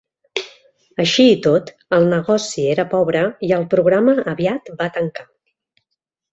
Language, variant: Catalan, Central